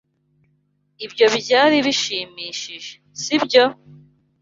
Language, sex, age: Kinyarwanda, female, 19-29